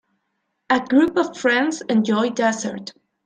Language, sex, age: English, female, 19-29